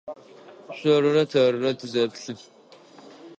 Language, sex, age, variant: Adyghe, male, under 19, Адыгабзэ (Кирил, пстэумэ зэдыряе)